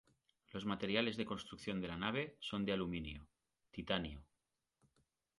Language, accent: Spanish, España: Norte peninsular (Asturias, Castilla y León, Cantabria, País Vasco, Navarra, Aragón, La Rioja, Guadalajara, Cuenca)